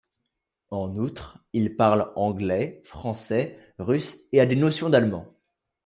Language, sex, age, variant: French, male, under 19, Français de métropole